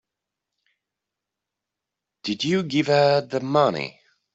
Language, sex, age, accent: English, male, 30-39, England English